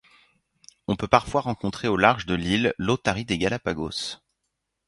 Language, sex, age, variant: French, male, 30-39, Français de métropole